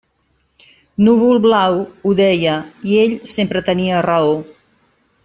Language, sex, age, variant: Catalan, female, 50-59, Central